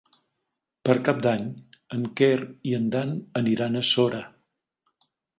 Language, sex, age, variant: Catalan, male, 60-69, Nord-Occidental